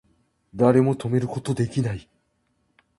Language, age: Japanese, 19-29